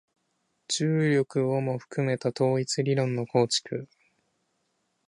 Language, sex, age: Japanese, male, 19-29